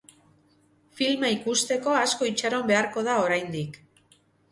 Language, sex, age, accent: Basque, female, 40-49, Mendebalekoa (Araba, Bizkaia, Gipuzkoako mendebaleko herri batzuk)